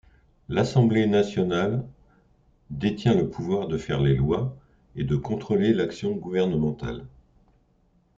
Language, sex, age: French, male, 60-69